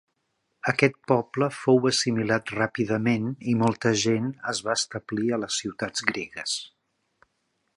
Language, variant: Catalan, Central